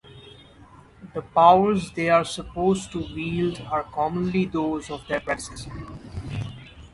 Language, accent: English, India and South Asia (India, Pakistan, Sri Lanka)